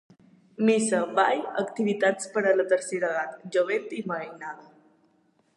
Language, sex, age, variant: Catalan, female, under 19, Balear